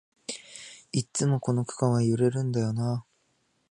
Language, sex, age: Japanese, male, 19-29